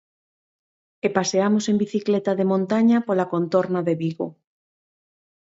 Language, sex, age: Galician, female, 40-49